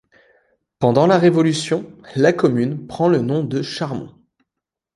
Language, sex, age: French, male, 30-39